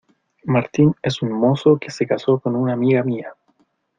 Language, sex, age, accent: Spanish, male, 19-29, Chileno: Chile, Cuyo